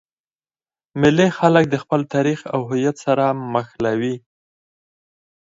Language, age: Pashto, 30-39